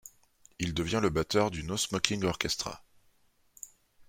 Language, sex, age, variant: French, male, 30-39, Français de métropole